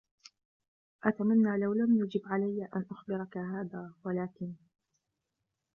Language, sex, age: Arabic, female, 19-29